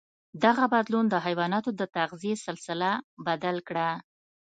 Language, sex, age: Pashto, female, 30-39